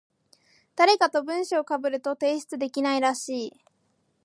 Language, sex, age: Japanese, female, 19-29